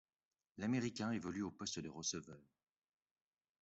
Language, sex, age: French, male, 40-49